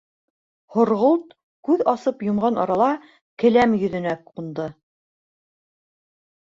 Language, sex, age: Bashkir, female, 30-39